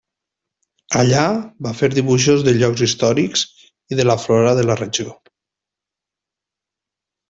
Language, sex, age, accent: Catalan, male, 30-39, valencià